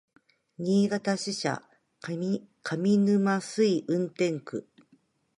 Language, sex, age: Japanese, female, 50-59